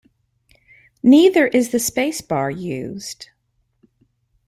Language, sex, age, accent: English, female, 50-59, United States English